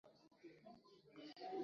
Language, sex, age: Swahili, male, 19-29